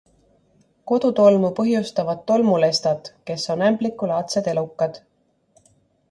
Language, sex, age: Estonian, female, 30-39